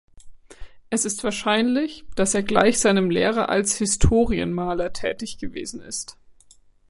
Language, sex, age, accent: German, female, 19-29, Deutschland Deutsch